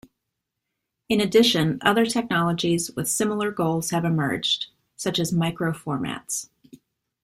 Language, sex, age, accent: English, female, 30-39, United States English